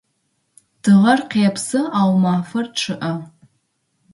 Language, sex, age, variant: Adyghe, female, 30-39, Адыгабзэ (Кирил, пстэумэ зэдыряе)